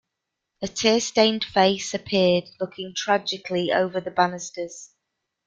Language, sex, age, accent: English, female, 40-49, England English